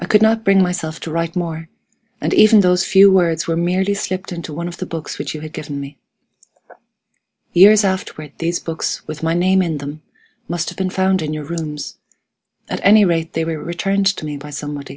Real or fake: real